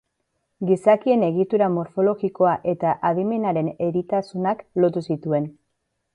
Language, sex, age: Basque, female, 30-39